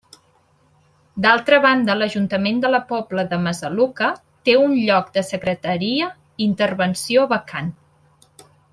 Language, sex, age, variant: Catalan, female, 19-29, Central